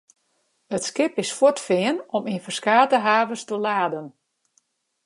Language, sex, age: Western Frisian, female, 40-49